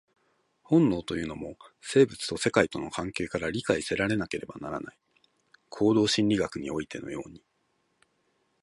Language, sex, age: Japanese, male, 40-49